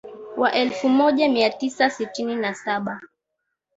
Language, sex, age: Swahili, female, 19-29